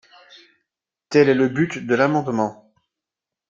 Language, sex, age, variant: French, male, 50-59, Français de métropole